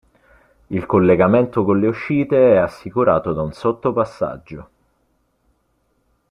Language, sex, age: Italian, male, 19-29